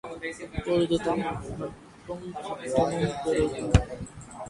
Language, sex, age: Tamil, male, 19-29